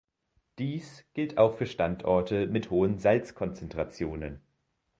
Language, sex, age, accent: German, male, 19-29, Deutschland Deutsch